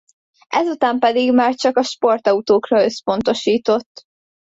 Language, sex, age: Hungarian, female, under 19